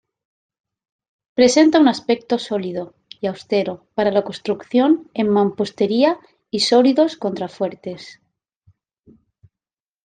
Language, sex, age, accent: Spanish, female, 40-49, España: Centro-Sur peninsular (Madrid, Toledo, Castilla-La Mancha)